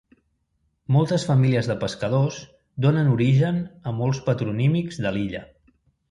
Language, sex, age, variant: Catalan, male, 40-49, Central